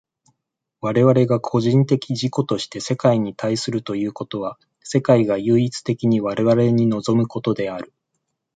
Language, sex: Japanese, male